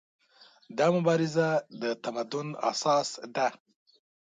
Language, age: Pashto, 19-29